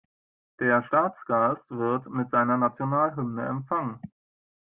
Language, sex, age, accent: German, male, 19-29, Deutschland Deutsch